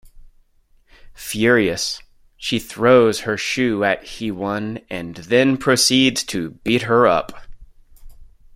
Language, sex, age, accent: English, male, 30-39, United States English